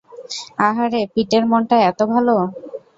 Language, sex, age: Bengali, female, 19-29